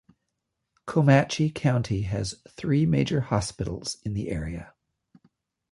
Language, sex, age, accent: English, male, 50-59, United States English